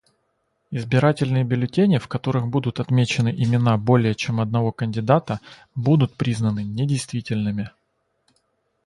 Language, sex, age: Russian, male, 30-39